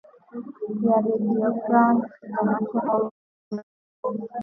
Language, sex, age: Swahili, female, 19-29